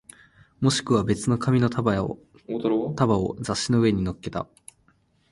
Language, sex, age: Japanese, male, 19-29